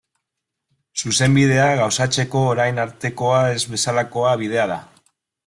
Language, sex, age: Basque, male, 30-39